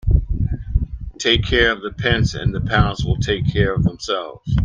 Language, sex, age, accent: English, male, 40-49, United States English